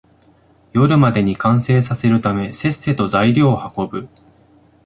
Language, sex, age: Japanese, male, 19-29